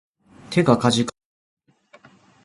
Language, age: Japanese, 30-39